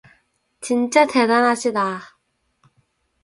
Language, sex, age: Korean, female, 19-29